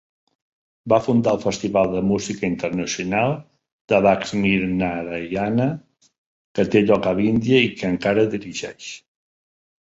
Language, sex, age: Catalan, male, 50-59